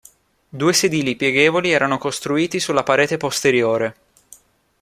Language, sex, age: Italian, male, 19-29